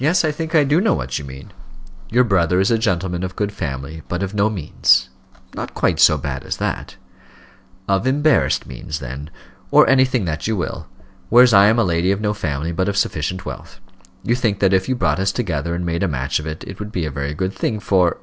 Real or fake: real